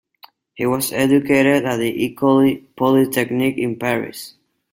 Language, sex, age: English, male, under 19